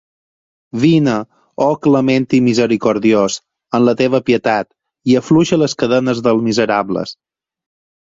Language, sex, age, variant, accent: Catalan, male, 30-39, Balear, mallorquí